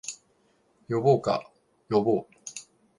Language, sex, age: Japanese, male, 19-29